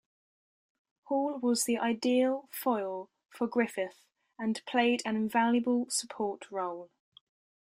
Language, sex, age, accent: English, female, 19-29, England English